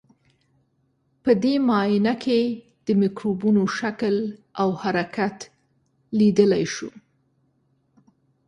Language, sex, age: Pashto, female, 40-49